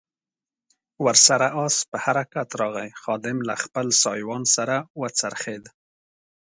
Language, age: Pashto, 30-39